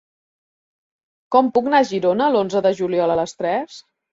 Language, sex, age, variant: Catalan, female, 40-49, Central